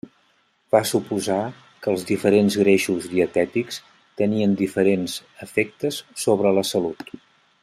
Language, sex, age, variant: Catalan, male, 50-59, Central